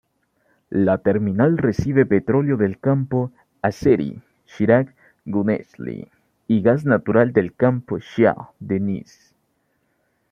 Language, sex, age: Spanish, male, 19-29